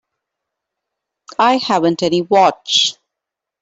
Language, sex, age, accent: English, female, 30-39, India and South Asia (India, Pakistan, Sri Lanka)